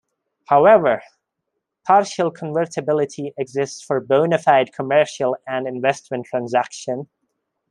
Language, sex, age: English, male, 19-29